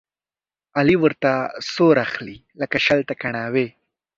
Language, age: Pashto, under 19